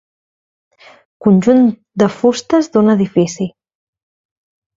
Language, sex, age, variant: Catalan, female, 30-39, Central